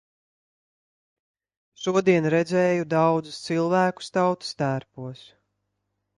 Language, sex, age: Latvian, female, 50-59